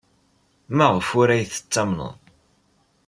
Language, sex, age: Kabyle, male, under 19